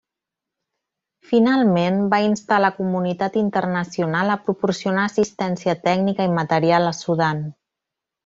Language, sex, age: Catalan, female, 40-49